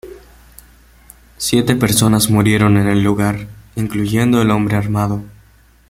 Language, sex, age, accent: Spanish, male, under 19, Caribe: Cuba, Venezuela, Puerto Rico, República Dominicana, Panamá, Colombia caribeña, México caribeño, Costa del golfo de México